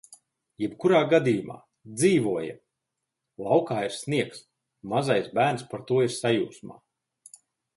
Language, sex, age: Latvian, male, 40-49